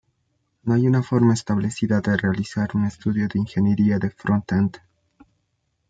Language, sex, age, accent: Spanish, male, 19-29, Andino-Pacífico: Colombia, Perú, Ecuador, oeste de Bolivia y Venezuela andina